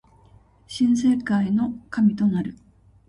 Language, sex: Japanese, female